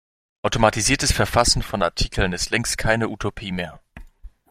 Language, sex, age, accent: German, male, 19-29, Deutschland Deutsch